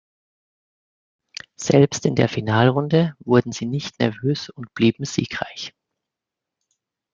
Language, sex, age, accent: German, male, 30-39, Deutschland Deutsch